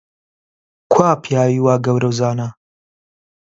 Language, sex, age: Central Kurdish, male, 19-29